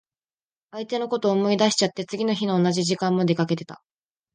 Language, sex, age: Japanese, female, under 19